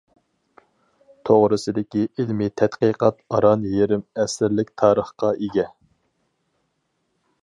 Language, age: Uyghur, 19-29